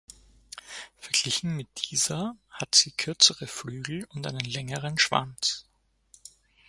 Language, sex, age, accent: German, male, 30-39, Österreichisches Deutsch